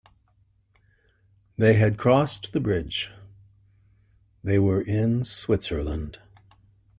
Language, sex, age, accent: English, male, 60-69, United States English